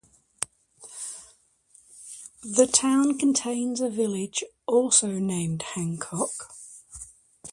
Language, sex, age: English, female, 60-69